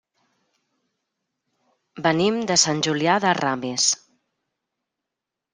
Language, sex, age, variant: Catalan, female, 40-49, Central